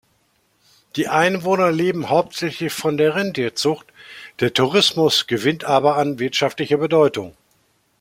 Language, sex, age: German, male, 60-69